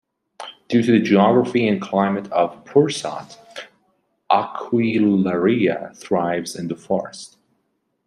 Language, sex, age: English, male, 19-29